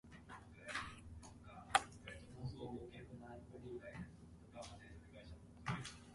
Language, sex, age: English, male, 19-29